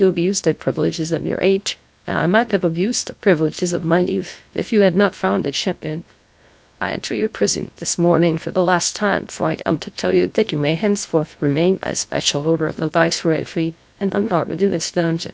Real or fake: fake